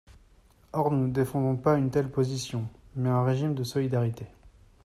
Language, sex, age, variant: French, male, 30-39, Français de métropole